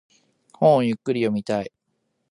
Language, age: Japanese, 19-29